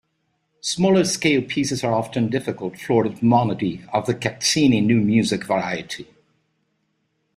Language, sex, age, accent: English, male, 50-59, England English